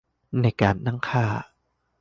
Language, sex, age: Thai, male, 19-29